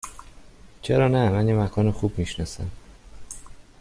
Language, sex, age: Persian, male, 19-29